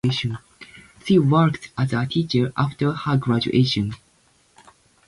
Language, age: English, 19-29